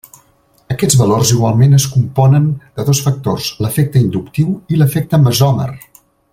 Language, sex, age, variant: Catalan, male, 60-69, Central